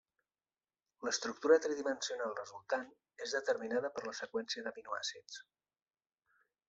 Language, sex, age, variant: Catalan, male, 40-49, Central